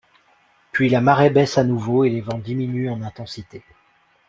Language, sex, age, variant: French, male, 30-39, Français de métropole